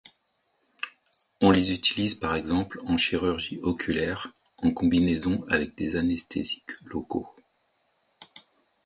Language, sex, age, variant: French, male, 50-59, Français de métropole